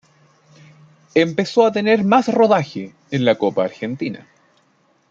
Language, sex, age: Spanish, male, 19-29